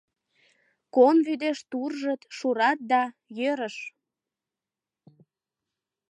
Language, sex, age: Mari, female, 19-29